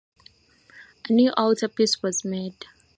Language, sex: English, female